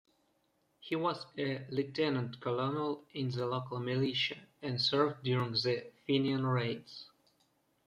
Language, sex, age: English, male, 19-29